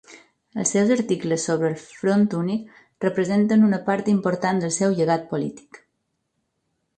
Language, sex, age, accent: Catalan, female, 40-49, mallorquí